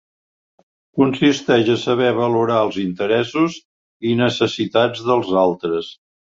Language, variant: Catalan, Central